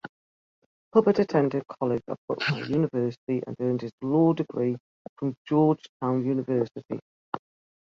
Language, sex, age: English, male, 50-59